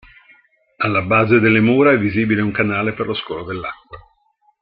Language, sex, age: Italian, male, 60-69